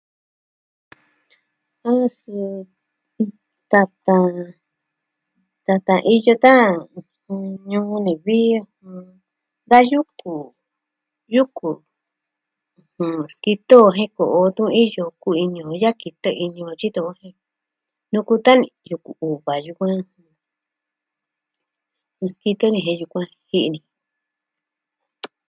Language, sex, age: Southwestern Tlaxiaco Mixtec, female, 60-69